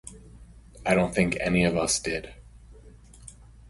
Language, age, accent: English, 30-39, United States English